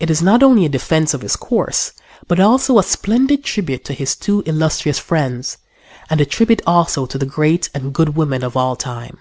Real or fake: real